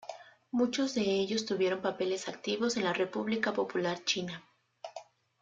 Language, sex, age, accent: Spanish, female, 19-29, México